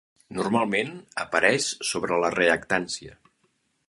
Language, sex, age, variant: Catalan, male, 60-69, Central